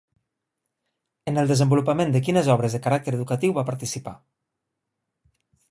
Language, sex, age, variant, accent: Catalan, male, 30-39, Nord-Occidental, nord-occidental